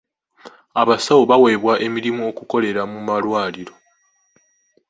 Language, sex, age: Ganda, male, 19-29